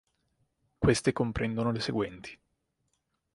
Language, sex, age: Italian, male, 19-29